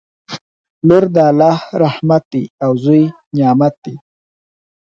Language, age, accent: Pashto, 19-29, کندهارۍ لهجه